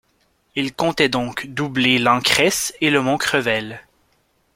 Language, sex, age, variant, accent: French, male, 19-29, Français d'Amérique du Nord, Français du Canada